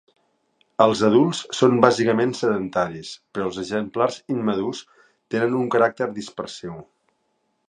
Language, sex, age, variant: Catalan, male, 50-59, Central